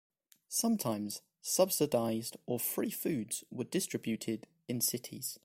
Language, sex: English, male